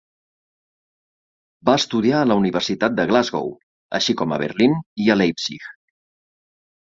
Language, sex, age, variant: Catalan, male, 40-49, Septentrional